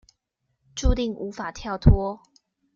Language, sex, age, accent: Chinese, female, 30-39, 出生地：臺中市